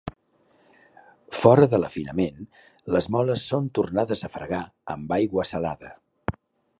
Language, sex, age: Catalan, male, 50-59